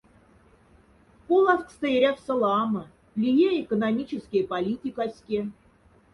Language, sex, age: Moksha, female, 40-49